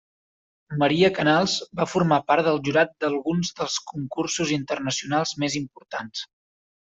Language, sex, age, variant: Catalan, male, 19-29, Central